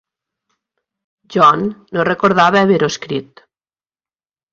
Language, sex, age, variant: Catalan, male, 40-49, Central